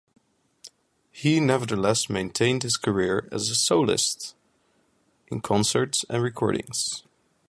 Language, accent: English, United States English